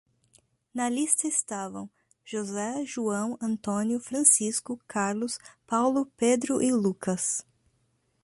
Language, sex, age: Portuguese, female, 30-39